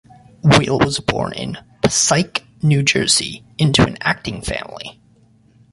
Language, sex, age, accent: English, male, 19-29, United States English